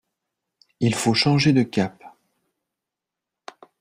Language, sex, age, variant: French, male, 40-49, Français de métropole